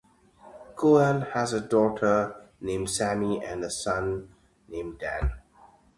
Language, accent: English, United States English